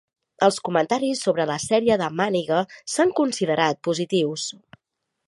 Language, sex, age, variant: Catalan, female, 30-39, Central